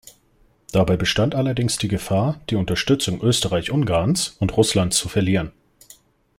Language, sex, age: German, male, 30-39